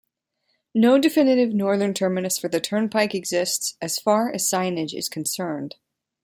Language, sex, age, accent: English, female, 19-29, United States English